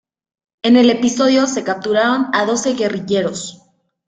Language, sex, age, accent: Spanish, female, 19-29, México